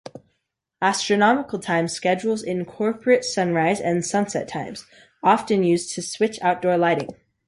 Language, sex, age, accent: English, male, under 19, United States English